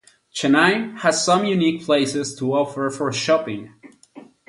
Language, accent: English, United States English